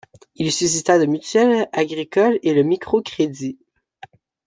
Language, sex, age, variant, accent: French, male, 19-29, Français d'Amérique du Nord, Français du Canada